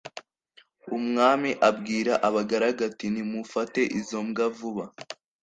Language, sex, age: Kinyarwanda, male, under 19